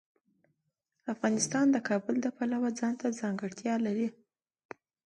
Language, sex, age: Pashto, female, 19-29